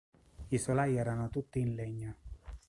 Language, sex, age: Italian, male, 30-39